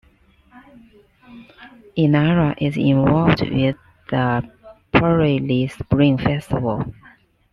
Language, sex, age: English, female, 30-39